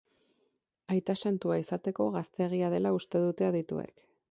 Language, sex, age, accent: Basque, female, 19-29, Erdialdekoa edo Nafarra (Gipuzkoa, Nafarroa)